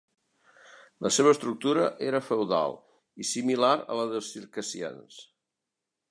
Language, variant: Catalan, Central